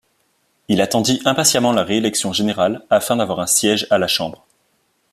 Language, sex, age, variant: French, male, 19-29, Français de métropole